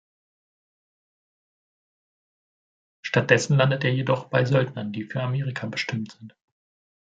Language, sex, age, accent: German, male, 19-29, Deutschland Deutsch